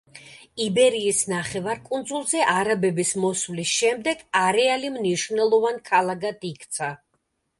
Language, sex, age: Georgian, female, 50-59